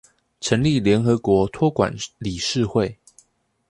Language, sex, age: Chinese, male, 19-29